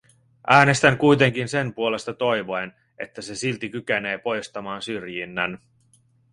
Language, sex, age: Finnish, male, 30-39